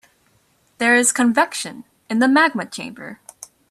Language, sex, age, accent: English, female, 19-29, United States English